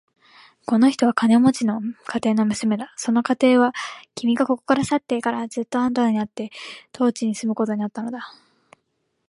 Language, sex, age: Japanese, female, 19-29